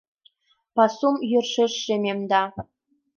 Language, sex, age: Mari, female, 19-29